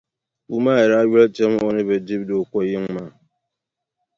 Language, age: Dagbani, 30-39